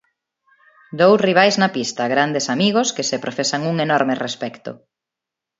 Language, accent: Galician, Neofalante